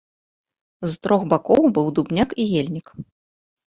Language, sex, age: Belarusian, female, 19-29